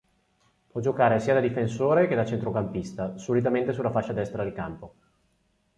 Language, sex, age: Italian, male, 30-39